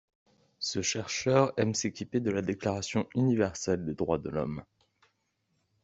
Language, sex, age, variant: French, male, 19-29, Français de métropole